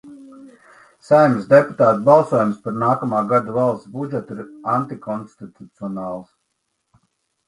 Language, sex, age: Latvian, male, 40-49